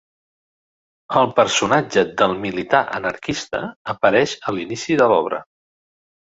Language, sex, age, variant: Catalan, male, 50-59, Central